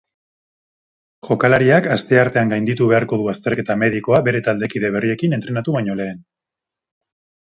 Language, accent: Basque, Erdialdekoa edo Nafarra (Gipuzkoa, Nafarroa)